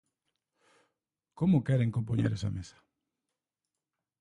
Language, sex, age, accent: Galician, male, 30-39, Oriental (común en zona oriental)